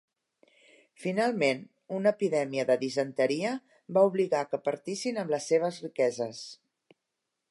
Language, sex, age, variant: Catalan, female, 60-69, Central